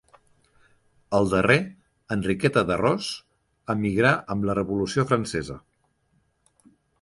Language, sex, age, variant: Catalan, male, 30-39, Central